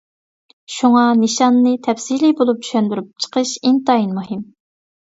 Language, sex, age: Uyghur, female, 30-39